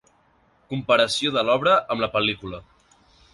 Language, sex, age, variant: Catalan, male, 19-29, Central